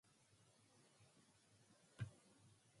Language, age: English, 19-29